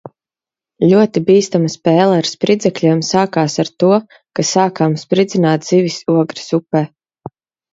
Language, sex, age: Latvian, female, 30-39